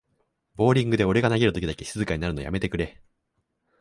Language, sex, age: Japanese, male, 19-29